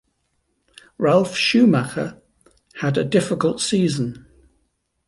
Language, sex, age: English, male, 50-59